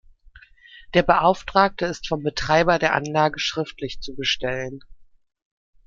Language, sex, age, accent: German, female, 30-39, Deutschland Deutsch